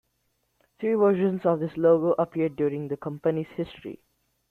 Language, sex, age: English, male, 19-29